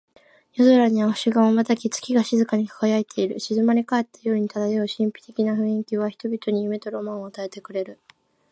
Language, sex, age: Japanese, female, 19-29